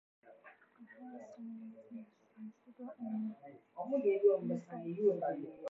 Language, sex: English, female